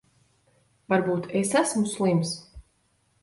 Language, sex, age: Latvian, female, 19-29